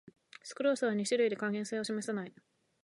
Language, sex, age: Japanese, female, under 19